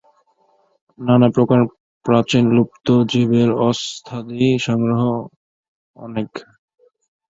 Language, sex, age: Bengali, male, 19-29